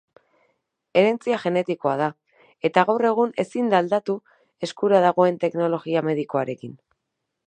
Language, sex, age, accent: Basque, female, 30-39, Erdialdekoa edo Nafarra (Gipuzkoa, Nafarroa)